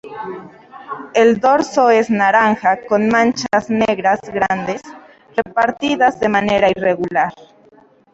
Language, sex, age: Spanish, female, 19-29